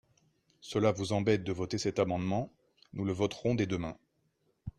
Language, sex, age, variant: French, male, 40-49, Français de métropole